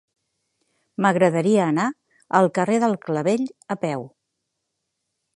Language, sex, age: Catalan, female, 50-59